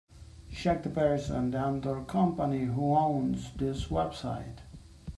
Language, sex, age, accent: English, male, 30-39, United States English